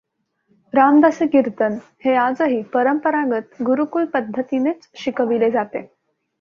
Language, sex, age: Marathi, female, under 19